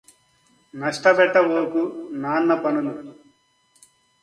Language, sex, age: Telugu, male, 60-69